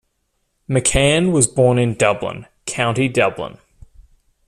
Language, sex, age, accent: English, male, 30-39, Australian English